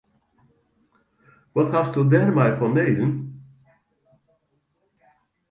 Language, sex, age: Western Frisian, male, 80-89